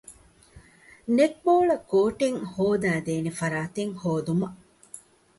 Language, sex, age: Divehi, female, 40-49